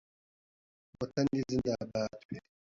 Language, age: Pashto, under 19